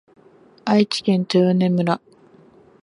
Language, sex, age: Japanese, female, under 19